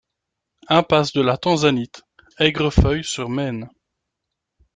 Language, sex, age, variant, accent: French, male, 30-39, Français d'Europe, Français de Belgique